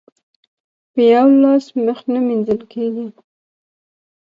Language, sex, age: Pashto, female, 19-29